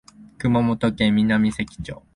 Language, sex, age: Japanese, male, 19-29